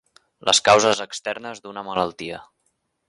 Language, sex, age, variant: Catalan, male, 19-29, Central